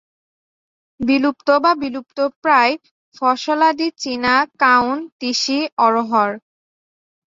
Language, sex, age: Bengali, female, 19-29